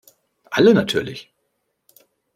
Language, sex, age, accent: German, male, 30-39, Deutschland Deutsch